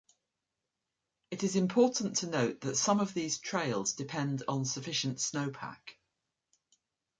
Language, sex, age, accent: English, female, 60-69, England English